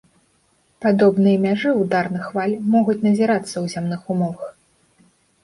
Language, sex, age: Belarusian, female, 19-29